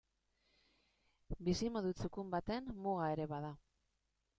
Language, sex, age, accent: Basque, female, 30-39, Mendebalekoa (Araba, Bizkaia, Gipuzkoako mendebaleko herri batzuk)